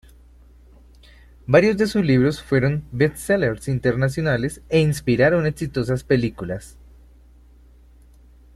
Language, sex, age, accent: Spanish, male, 30-39, Andino-Pacífico: Colombia, Perú, Ecuador, oeste de Bolivia y Venezuela andina